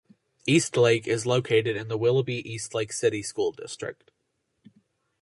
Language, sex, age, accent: English, male, under 19, United States English